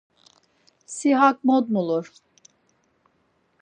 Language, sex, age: Laz, female, 50-59